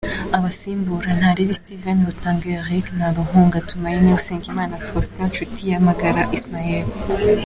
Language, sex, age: Kinyarwanda, female, under 19